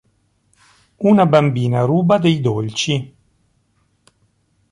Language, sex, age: Italian, male, 40-49